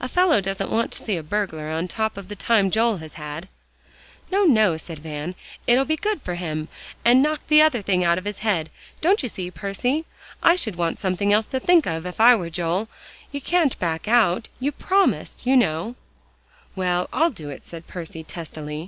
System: none